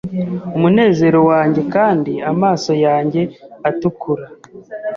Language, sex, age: Kinyarwanda, male, 19-29